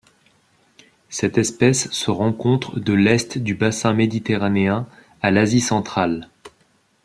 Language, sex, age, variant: French, male, 19-29, Français de métropole